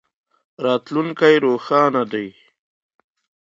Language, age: Pashto, 30-39